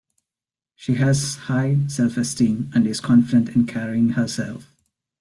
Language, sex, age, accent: English, male, 19-29, India and South Asia (India, Pakistan, Sri Lanka)